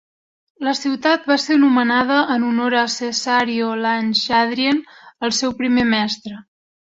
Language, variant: Catalan, Central